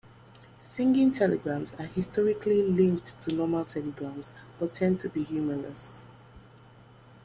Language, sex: English, female